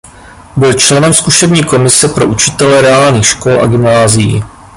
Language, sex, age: Czech, male, 40-49